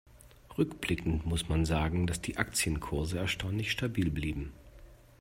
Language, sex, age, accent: German, male, 40-49, Deutschland Deutsch